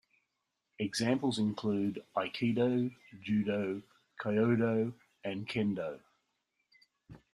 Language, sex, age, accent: English, male, 50-59, Australian English